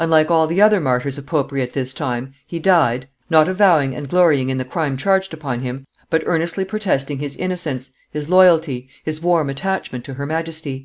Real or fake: real